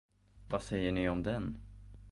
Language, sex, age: Swedish, male, 19-29